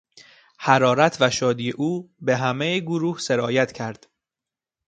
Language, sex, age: Persian, male, 19-29